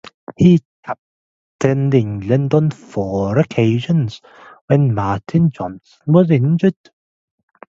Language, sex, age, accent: English, male, 19-29, England English